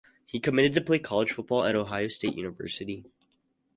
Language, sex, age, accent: English, male, under 19, United States English